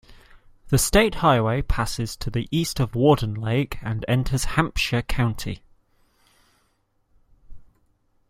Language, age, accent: English, 30-39, England English